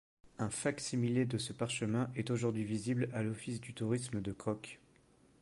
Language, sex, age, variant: French, male, 19-29, Français de métropole